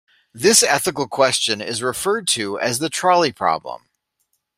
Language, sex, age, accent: English, male, 40-49, United States English